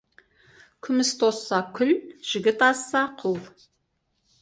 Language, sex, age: Kazakh, female, 40-49